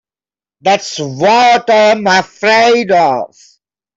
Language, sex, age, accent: English, male, 40-49, India and South Asia (India, Pakistan, Sri Lanka)